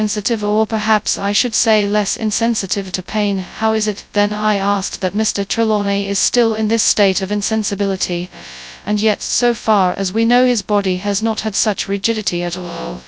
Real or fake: fake